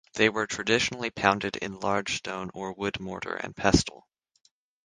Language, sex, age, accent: English, male, under 19, United States English; Canadian English